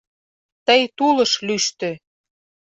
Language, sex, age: Mari, female, 40-49